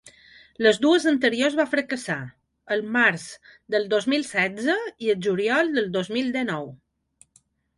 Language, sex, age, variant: Catalan, female, 40-49, Balear